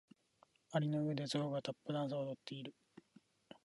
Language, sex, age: Japanese, male, 19-29